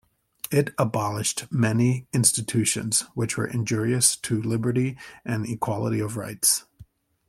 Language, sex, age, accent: English, male, 30-39, United States English